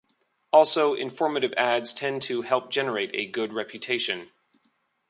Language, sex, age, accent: English, male, 30-39, United States English